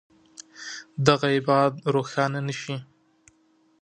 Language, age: Pashto, 19-29